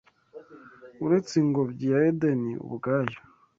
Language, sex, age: Kinyarwanda, male, 19-29